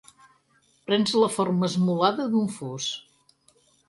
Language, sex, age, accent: Catalan, female, 60-69, Empordanès